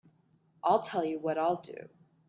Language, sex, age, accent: English, female, 19-29, United States English